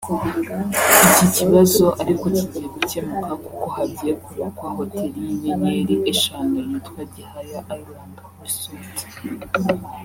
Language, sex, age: Kinyarwanda, female, under 19